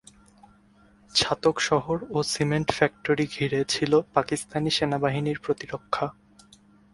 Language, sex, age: Bengali, male, 19-29